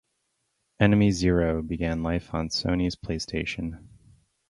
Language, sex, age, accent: English, male, 30-39, United States English